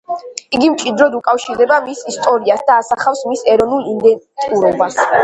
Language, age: Georgian, under 19